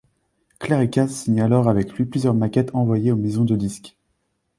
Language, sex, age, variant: French, male, 19-29, Français de métropole